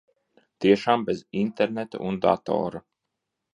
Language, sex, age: Latvian, male, 30-39